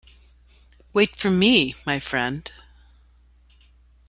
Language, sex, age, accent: English, female, 50-59, United States English